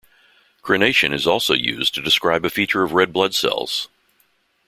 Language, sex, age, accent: English, male, 60-69, United States English